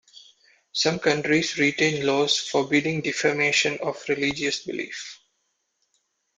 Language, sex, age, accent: English, male, 19-29, India and South Asia (India, Pakistan, Sri Lanka)